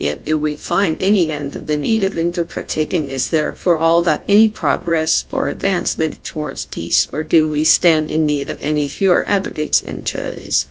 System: TTS, GlowTTS